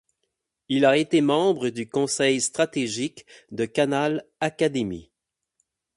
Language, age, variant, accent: French, 30-39, Français d'Amérique du Nord, Français du Canada